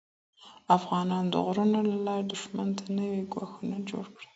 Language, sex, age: Pashto, female, 19-29